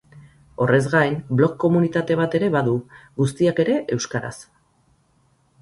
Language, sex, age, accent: Basque, female, 40-49, Erdialdekoa edo Nafarra (Gipuzkoa, Nafarroa)